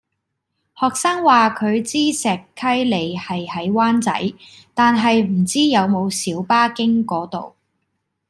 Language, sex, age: Cantonese, female, 19-29